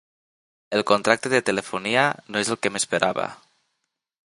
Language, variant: Catalan, Nord-Occidental